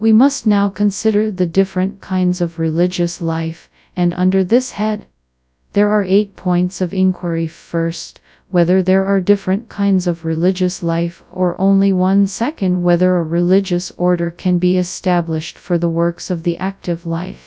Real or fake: fake